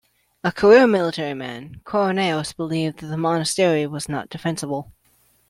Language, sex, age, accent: English, male, 19-29, United States English